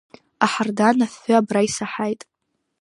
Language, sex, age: Abkhazian, female, under 19